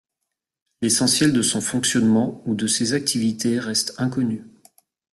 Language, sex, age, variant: French, male, 40-49, Français de métropole